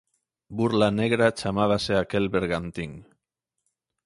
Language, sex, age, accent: Galician, male, 19-29, Normativo (estándar)